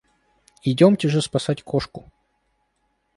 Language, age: Russian, 19-29